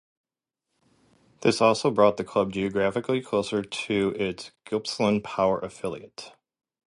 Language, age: English, 40-49